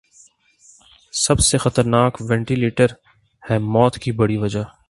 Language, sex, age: Urdu, male, 19-29